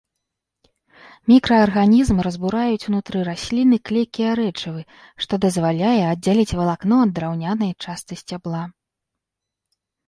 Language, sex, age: Belarusian, female, 19-29